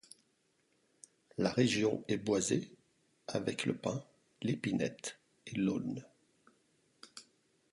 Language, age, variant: French, 40-49, Français de métropole